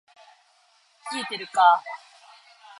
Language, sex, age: Japanese, female, under 19